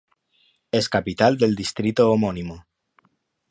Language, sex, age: Spanish, male, 40-49